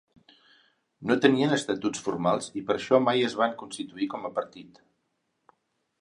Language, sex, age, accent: Catalan, male, 60-69, Neutre